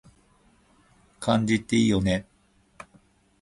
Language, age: Japanese, 50-59